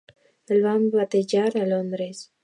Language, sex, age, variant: Catalan, female, under 19, Alacantí